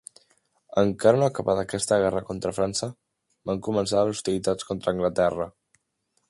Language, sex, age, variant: Catalan, male, under 19, Central